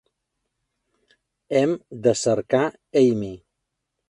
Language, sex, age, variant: Catalan, male, 50-59, Central